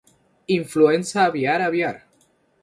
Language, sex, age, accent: Spanish, male, 19-29, España: Islas Canarias